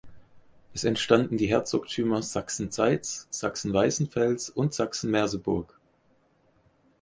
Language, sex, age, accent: German, male, 30-39, Deutschland Deutsch